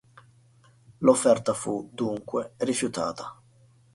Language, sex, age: Italian, male, 19-29